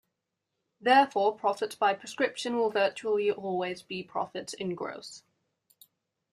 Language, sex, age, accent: English, female, under 19, Australian English